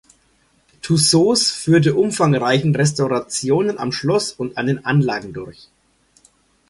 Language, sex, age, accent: German, male, 40-49, Deutschland Deutsch